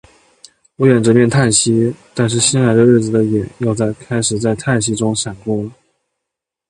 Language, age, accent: Chinese, 19-29, 出生地：江西省